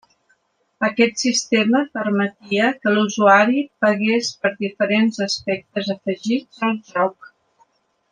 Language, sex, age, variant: Catalan, female, 60-69, Central